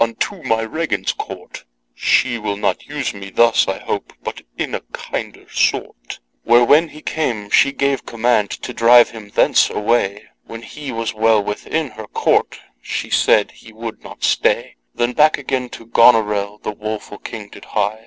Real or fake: real